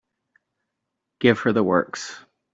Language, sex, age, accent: English, male, 40-49, United States English